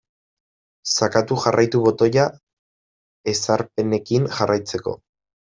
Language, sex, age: Basque, male, 19-29